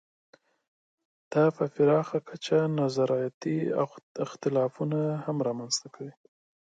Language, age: Pashto, 19-29